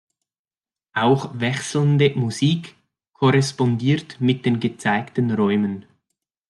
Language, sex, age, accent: German, male, 30-39, Schweizerdeutsch